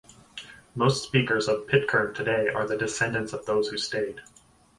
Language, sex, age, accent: English, male, 30-39, Canadian English